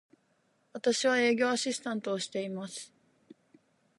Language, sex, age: Japanese, female, 19-29